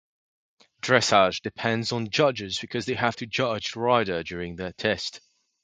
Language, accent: English, England English; Canadian English